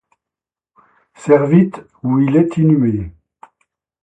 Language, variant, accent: French, Français d'Europe, Français de l'est de la France